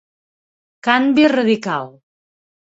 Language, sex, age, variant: Catalan, female, 40-49, Central